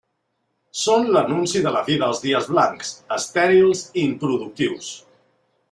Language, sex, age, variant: Catalan, male, 40-49, Central